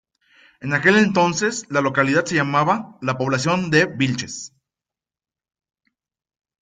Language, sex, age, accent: Spanish, male, 40-49, México